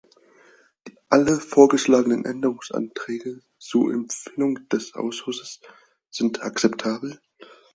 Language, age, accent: German, 19-29, Deutschland Deutsch